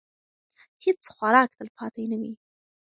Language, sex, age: Pashto, female, 19-29